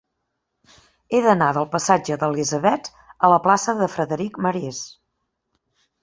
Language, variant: Catalan, Central